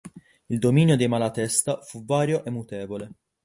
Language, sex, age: Italian, male, 19-29